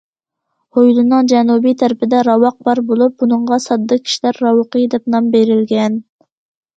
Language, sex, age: Uyghur, female, 19-29